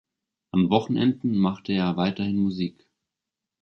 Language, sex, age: German, male, 19-29